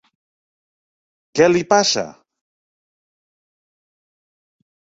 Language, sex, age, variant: Catalan, male, 60-69, Central